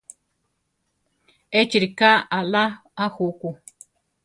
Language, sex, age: Central Tarahumara, female, 50-59